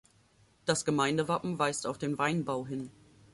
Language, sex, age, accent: German, female, 19-29, Deutschland Deutsch